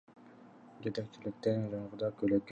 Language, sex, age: Kyrgyz, male, under 19